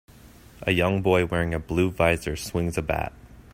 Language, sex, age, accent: English, male, 19-29, Canadian English